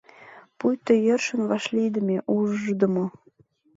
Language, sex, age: Mari, female, 19-29